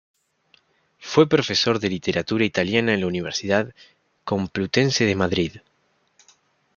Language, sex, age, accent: Spanish, male, 19-29, Rioplatense: Argentina, Uruguay, este de Bolivia, Paraguay